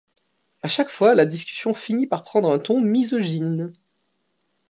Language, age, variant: French, 19-29, Français de métropole